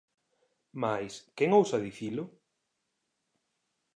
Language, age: Galician, 40-49